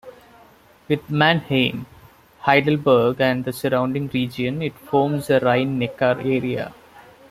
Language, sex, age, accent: English, male, 30-39, India and South Asia (India, Pakistan, Sri Lanka)